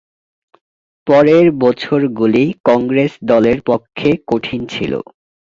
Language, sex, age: Bengali, male, 19-29